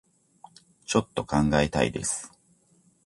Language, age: Japanese, 40-49